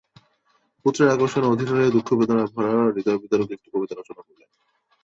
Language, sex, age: Bengali, male, 19-29